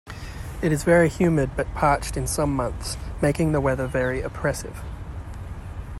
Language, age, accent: English, 30-39, Australian English